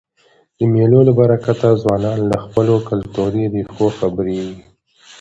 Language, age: Pashto, 19-29